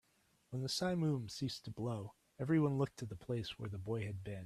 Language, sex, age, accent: English, male, 40-49, United States English